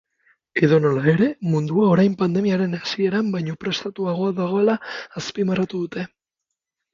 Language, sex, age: Basque, male, 30-39